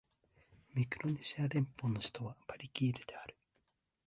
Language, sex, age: Japanese, male, 19-29